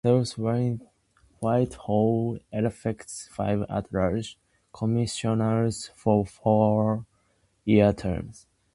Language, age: English, under 19